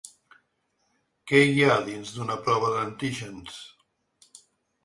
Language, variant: Catalan, Central